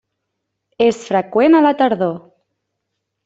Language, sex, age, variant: Catalan, female, 19-29, Central